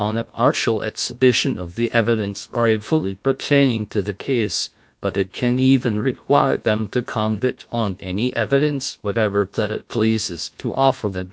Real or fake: fake